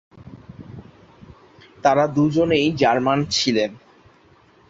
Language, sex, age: Bengali, male, under 19